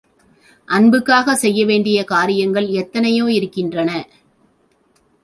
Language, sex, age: Tamil, female, 40-49